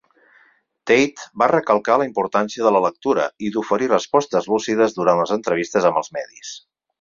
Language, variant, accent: Catalan, Central, Barceloní